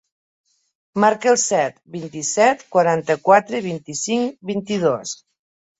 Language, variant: Catalan, Nord-Occidental